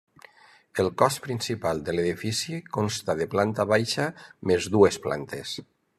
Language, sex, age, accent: Catalan, male, 50-59, valencià